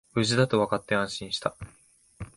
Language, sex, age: Japanese, male, 19-29